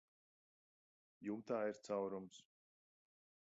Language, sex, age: Latvian, male, 30-39